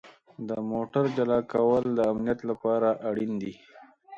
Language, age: Pashto, 30-39